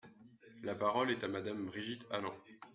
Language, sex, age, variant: French, male, 19-29, Français de métropole